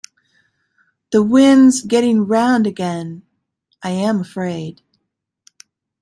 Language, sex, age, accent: English, female, 50-59, United States English